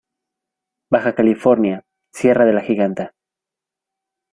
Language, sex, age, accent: Spanish, male, under 19, México